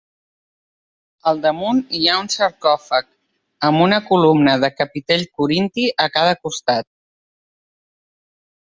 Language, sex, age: Catalan, female, 40-49